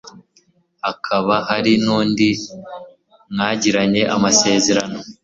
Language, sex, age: Kinyarwanda, male, 19-29